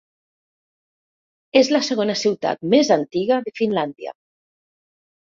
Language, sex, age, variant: Catalan, female, 60-69, Septentrional